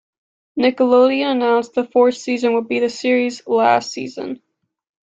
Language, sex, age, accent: English, female, under 19, United States English